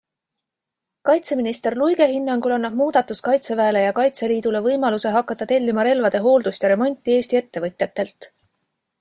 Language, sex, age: Estonian, female, 40-49